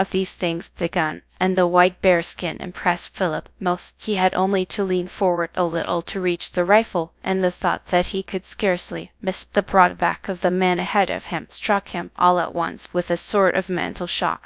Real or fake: fake